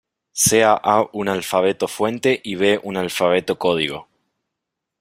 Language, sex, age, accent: Spanish, male, 30-39, Rioplatense: Argentina, Uruguay, este de Bolivia, Paraguay